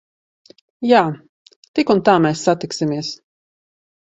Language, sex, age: Latvian, female, 30-39